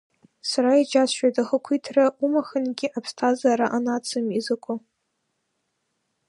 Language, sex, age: Abkhazian, female, under 19